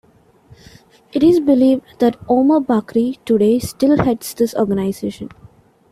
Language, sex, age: English, female, 19-29